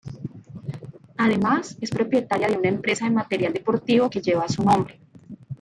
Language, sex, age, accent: Spanish, female, 30-39, Caribe: Cuba, Venezuela, Puerto Rico, República Dominicana, Panamá, Colombia caribeña, México caribeño, Costa del golfo de México